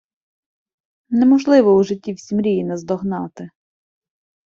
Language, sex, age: Ukrainian, female, 19-29